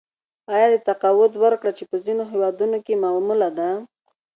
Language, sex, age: Pashto, female, 19-29